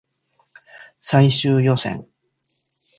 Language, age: Japanese, 50-59